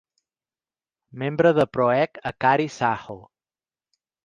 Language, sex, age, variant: Catalan, male, 40-49, Central